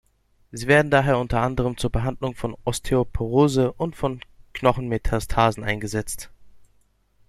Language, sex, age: German, male, 30-39